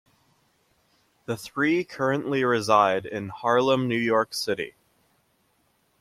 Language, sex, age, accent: English, male, 19-29, Canadian English